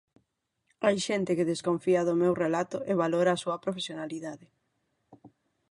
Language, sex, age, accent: Galician, female, 30-39, Oriental (común en zona oriental); Normativo (estándar)